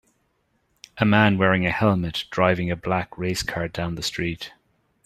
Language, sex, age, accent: English, male, 40-49, Irish English